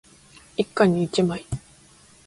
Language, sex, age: Japanese, female, 19-29